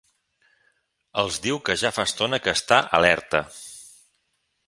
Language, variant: Catalan, Central